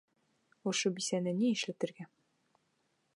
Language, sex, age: Bashkir, female, 19-29